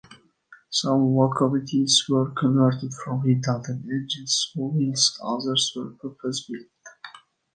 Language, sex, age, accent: English, male, 19-29, United States English